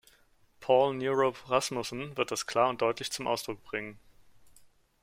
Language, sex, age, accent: German, male, 30-39, Deutschland Deutsch